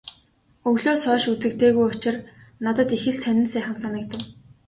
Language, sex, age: Mongolian, female, 19-29